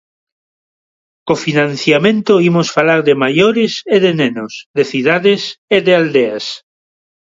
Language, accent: Galician, Neofalante